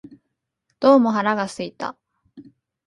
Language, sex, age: Japanese, female, 19-29